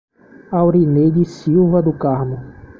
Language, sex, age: Portuguese, male, 30-39